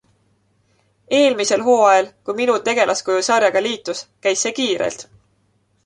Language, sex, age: Estonian, female, 19-29